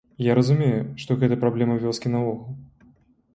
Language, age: Belarusian, 19-29